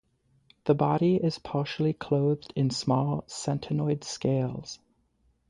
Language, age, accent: English, 19-29, Canadian English